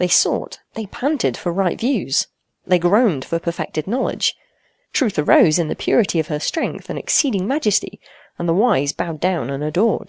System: none